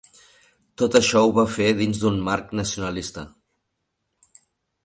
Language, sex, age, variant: Catalan, male, 40-49, Central